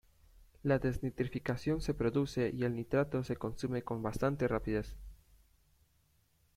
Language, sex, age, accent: Spanish, male, 19-29, América central